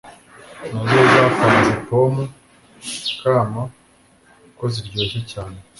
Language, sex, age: Kinyarwanda, male, 19-29